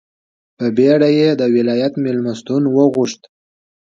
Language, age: Pashto, 19-29